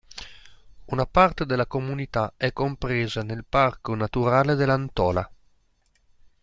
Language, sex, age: Italian, male, 40-49